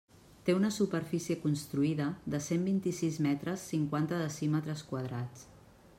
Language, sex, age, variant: Catalan, female, 40-49, Central